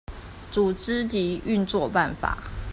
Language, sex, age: Chinese, female, 30-39